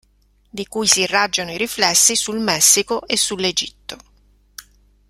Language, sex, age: Italian, female, 50-59